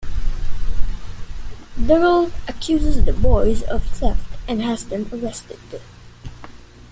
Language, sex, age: English, male, under 19